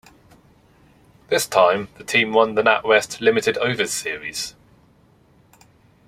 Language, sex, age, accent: English, male, 30-39, England English